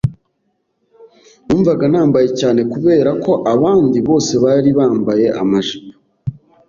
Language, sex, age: Kinyarwanda, male, 30-39